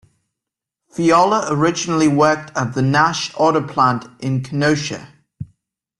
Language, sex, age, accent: English, male, 19-29, England English